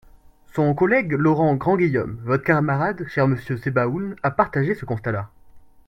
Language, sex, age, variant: French, male, 19-29, Français de métropole